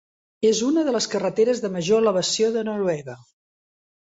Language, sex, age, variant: Catalan, female, 70-79, Central